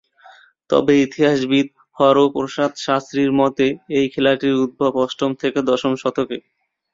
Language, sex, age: Bengali, male, 19-29